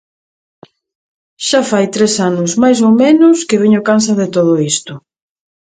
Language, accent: Galician, Central (gheada); Normativo (estándar)